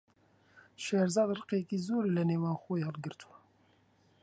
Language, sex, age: Central Kurdish, male, 19-29